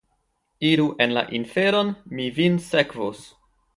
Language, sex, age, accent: Esperanto, male, 19-29, Internacia